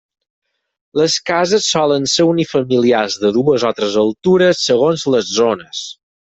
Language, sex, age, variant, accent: Catalan, male, 30-39, Balear, mallorquí